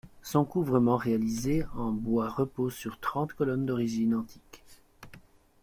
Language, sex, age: French, male, 30-39